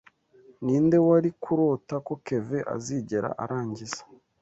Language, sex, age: Kinyarwanda, male, 19-29